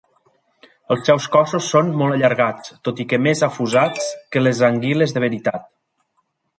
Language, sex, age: Catalan, male, 40-49